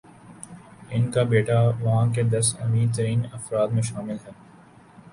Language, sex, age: Urdu, male, 19-29